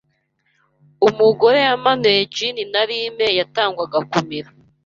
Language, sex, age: Kinyarwanda, female, 19-29